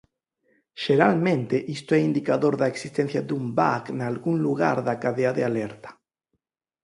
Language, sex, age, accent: Galician, male, 40-49, Normativo (estándar)